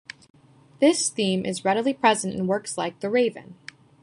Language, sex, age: English, female, 19-29